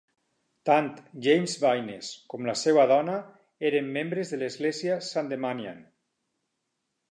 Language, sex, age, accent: Catalan, male, 50-59, valencià